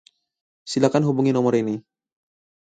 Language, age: Indonesian, 19-29